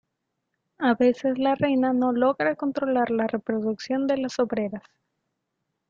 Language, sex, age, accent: Spanish, female, 19-29, México